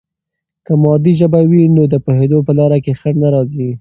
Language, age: Pashto, 19-29